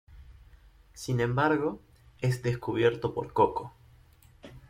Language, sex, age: Spanish, male, 19-29